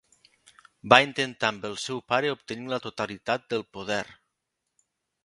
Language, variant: Catalan, Nord-Occidental